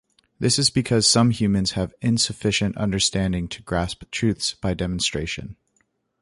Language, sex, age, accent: English, male, 19-29, United States English